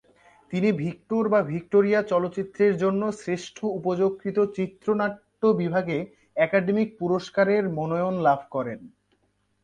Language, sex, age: Bengali, male, under 19